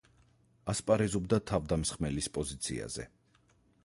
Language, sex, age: Georgian, male, 40-49